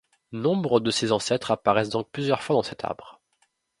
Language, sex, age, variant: French, male, 19-29, Français de métropole